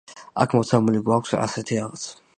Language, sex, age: Georgian, male, under 19